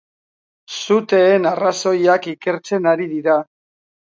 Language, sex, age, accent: Basque, male, 60-69, Mendebalekoa (Araba, Bizkaia, Gipuzkoako mendebaleko herri batzuk)